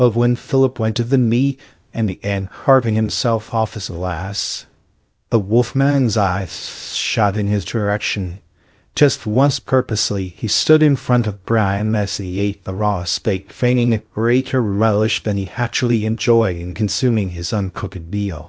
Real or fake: fake